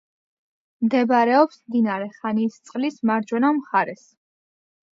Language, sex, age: Georgian, female, under 19